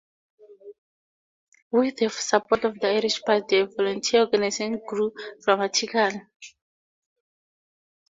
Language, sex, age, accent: English, female, 19-29, Southern African (South Africa, Zimbabwe, Namibia)